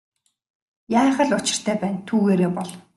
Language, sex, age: Mongolian, female, 19-29